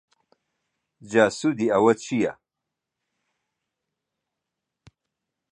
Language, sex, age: Central Kurdish, male, 50-59